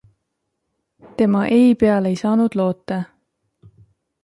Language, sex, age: Estonian, female, 30-39